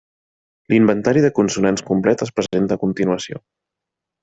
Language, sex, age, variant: Catalan, male, 30-39, Central